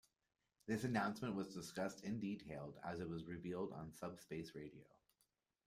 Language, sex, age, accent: English, male, 19-29, Canadian English